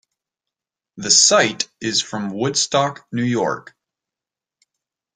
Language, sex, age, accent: English, male, 19-29, United States English